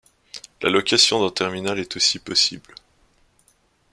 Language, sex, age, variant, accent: French, male, 19-29, Français d'Europe, Français de Suisse